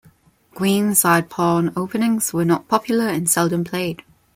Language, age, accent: English, 19-29, Filipino